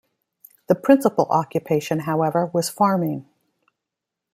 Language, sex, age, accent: English, female, 50-59, United States English